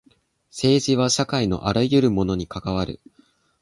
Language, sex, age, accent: Japanese, male, 19-29, 標準語